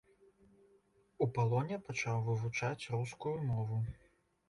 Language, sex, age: Belarusian, male, 30-39